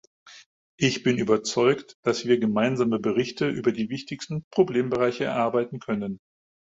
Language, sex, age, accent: German, male, 50-59, Deutschland Deutsch